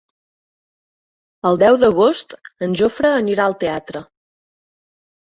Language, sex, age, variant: Catalan, female, 30-39, Central